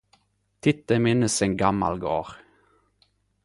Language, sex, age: Norwegian Nynorsk, male, 19-29